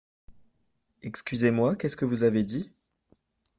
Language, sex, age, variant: French, male, 19-29, Français de métropole